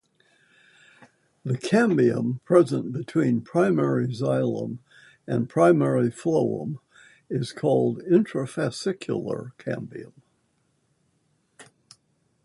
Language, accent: English, United States English